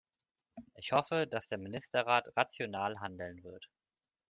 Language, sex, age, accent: German, male, 19-29, Deutschland Deutsch